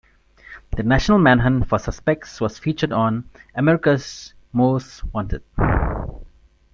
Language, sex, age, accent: English, male, 30-39, India and South Asia (India, Pakistan, Sri Lanka)